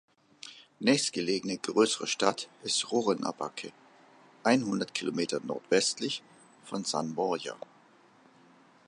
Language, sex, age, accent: German, male, 50-59, Deutschland Deutsch